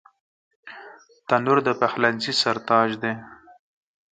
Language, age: Pashto, 30-39